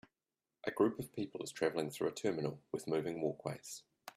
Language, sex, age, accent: English, male, 30-39, New Zealand English